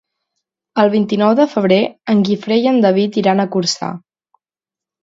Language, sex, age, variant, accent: Catalan, female, 19-29, Central, central